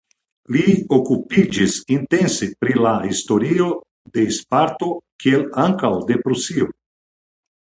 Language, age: Esperanto, 60-69